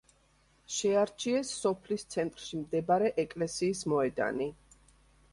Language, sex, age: Georgian, female, 50-59